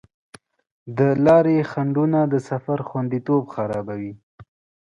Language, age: Pashto, 19-29